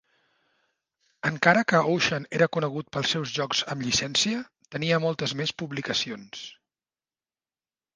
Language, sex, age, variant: Catalan, male, 40-49, Central